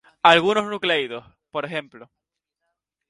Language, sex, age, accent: Spanish, male, 19-29, España: Islas Canarias